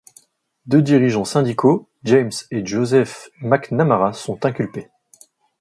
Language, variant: French, Français de métropole